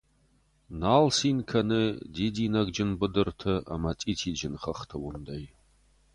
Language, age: Ossetic, 30-39